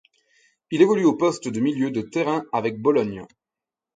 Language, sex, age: French, male, 30-39